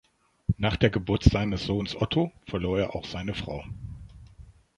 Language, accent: German, Deutschland Deutsch